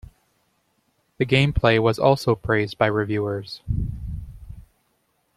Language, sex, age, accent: English, male, 19-29, Canadian English